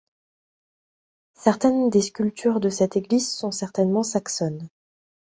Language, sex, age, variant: French, female, 30-39, Français de métropole